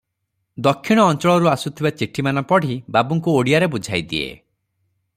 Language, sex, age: Odia, male, 30-39